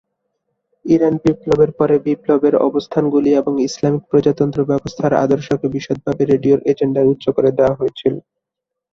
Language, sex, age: Bengali, male, 19-29